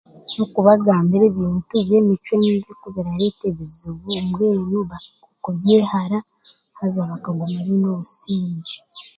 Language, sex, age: Chiga, male, 30-39